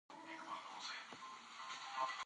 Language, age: Pashto, 19-29